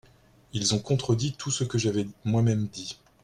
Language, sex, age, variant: French, male, 40-49, Français de métropole